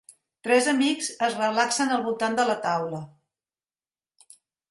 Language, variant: Catalan, Central